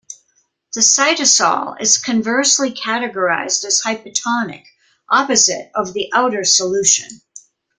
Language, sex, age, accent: English, female, 70-79, United States English